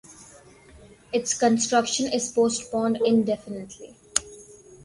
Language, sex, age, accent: English, female, under 19, India and South Asia (India, Pakistan, Sri Lanka)